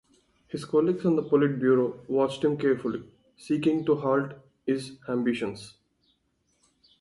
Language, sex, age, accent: English, male, 19-29, India and South Asia (India, Pakistan, Sri Lanka)